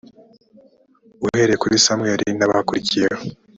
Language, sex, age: Kinyarwanda, male, 19-29